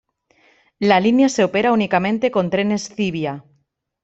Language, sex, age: Spanish, female, 30-39